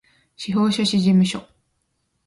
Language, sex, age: Japanese, female, 19-29